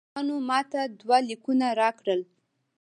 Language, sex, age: Pashto, female, 19-29